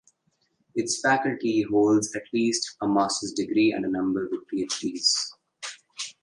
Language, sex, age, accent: English, male, under 19, United States English; England English; India and South Asia (India, Pakistan, Sri Lanka)